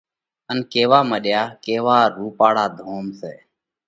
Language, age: Parkari Koli, 30-39